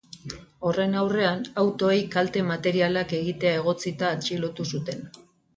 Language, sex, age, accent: Basque, female, 50-59, Erdialdekoa edo Nafarra (Gipuzkoa, Nafarroa)